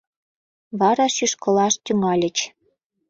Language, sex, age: Mari, female, 19-29